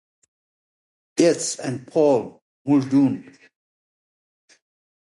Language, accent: English, India and South Asia (India, Pakistan, Sri Lanka)